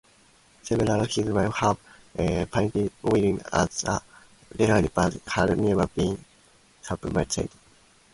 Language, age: English, 19-29